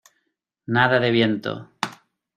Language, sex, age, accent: Spanish, male, 30-39, España: Norte peninsular (Asturias, Castilla y León, Cantabria, País Vasco, Navarra, Aragón, La Rioja, Guadalajara, Cuenca)